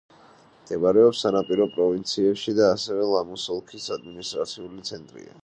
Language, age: Georgian, 19-29